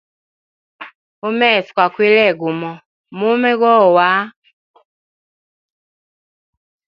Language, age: Hemba, 19-29